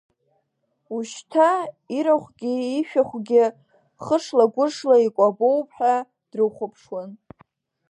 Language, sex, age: Abkhazian, female, under 19